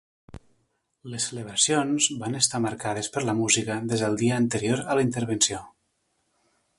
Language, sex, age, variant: Catalan, male, 40-49, Nord-Occidental